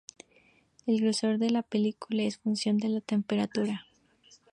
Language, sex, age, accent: Spanish, female, 19-29, México